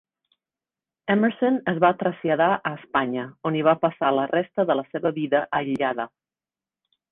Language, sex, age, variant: Catalan, female, 50-59, Central